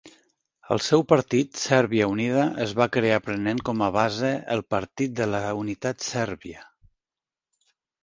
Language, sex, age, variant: Catalan, male, 50-59, Central